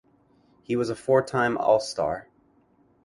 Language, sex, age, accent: English, male, 19-29, United States English